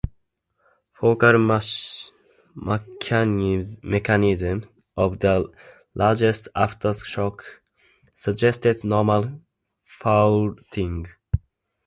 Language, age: English, 19-29